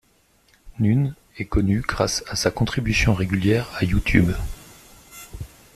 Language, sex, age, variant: French, male, 30-39, Français de métropole